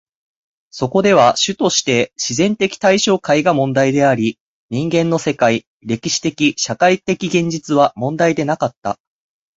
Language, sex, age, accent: Japanese, male, 19-29, 標準語